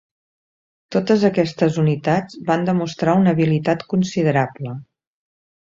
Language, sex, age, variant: Catalan, female, 50-59, Central